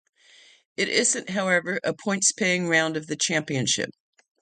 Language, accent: English, United States English